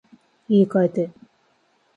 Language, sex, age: Japanese, female, under 19